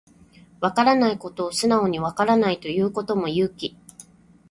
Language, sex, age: Japanese, female, 30-39